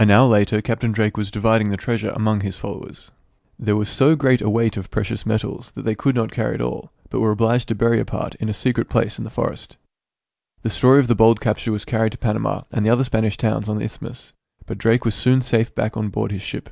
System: none